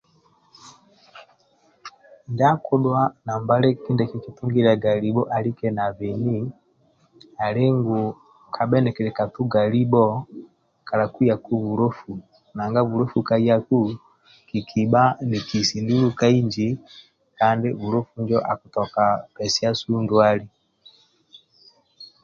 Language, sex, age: Amba (Uganda), male, 50-59